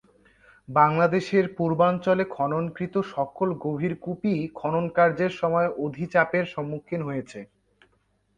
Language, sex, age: Bengali, male, under 19